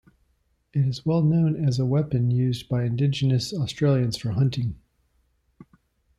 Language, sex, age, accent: English, male, 40-49, United States English